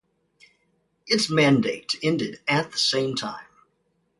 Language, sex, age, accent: English, male, 30-39, United States English